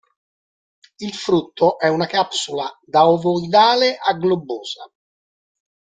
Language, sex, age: Italian, male, 60-69